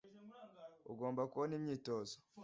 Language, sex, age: Kinyarwanda, male, under 19